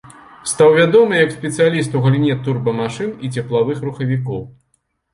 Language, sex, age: Belarusian, male, 40-49